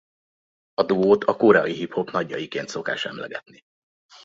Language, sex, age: Hungarian, male, 30-39